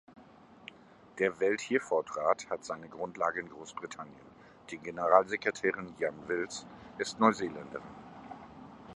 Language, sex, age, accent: German, male, 50-59, Deutschland Deutsch